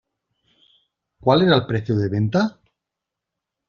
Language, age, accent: Spanish, 40-49, España: Norte peninsular (Asturias, Castilla y León, Cantabria, País Vasco, Navarra, Aragón, La Rioja, Guadalajara, Cuenca)